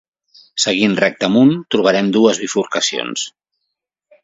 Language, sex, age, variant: Catalan, male, 50-59, Central